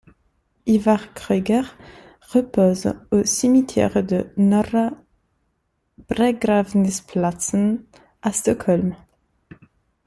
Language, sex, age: French, female, 30-39